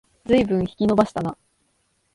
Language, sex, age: Japanese, female, 19-29